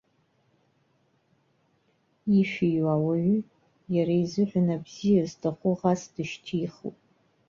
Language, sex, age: Abkhazian, female, 40-49